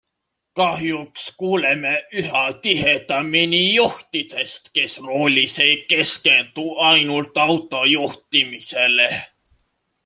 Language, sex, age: Estonian, male, 19-29